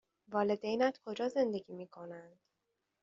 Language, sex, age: Persian, female, 19-29